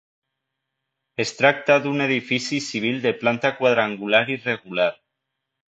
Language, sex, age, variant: Catalan, male, 19-29, Valencià septentrional